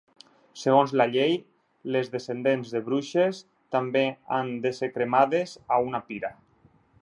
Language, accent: Catalan, Tortosí